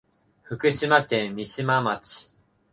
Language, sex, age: Japanese, male, 19-29